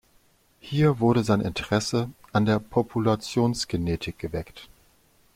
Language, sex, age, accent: German, male, 40-49, Deutschland Deutsch